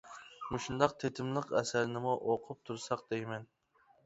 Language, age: Uyghur, 19-29